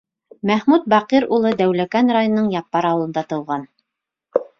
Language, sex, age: Bashkir, female, 30-39